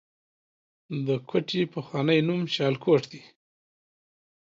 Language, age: Pashto, 40-49